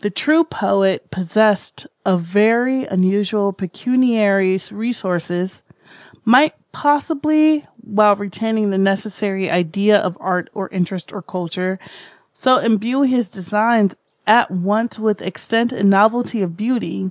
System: none